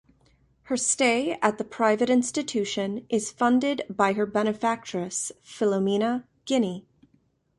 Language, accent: English, United States English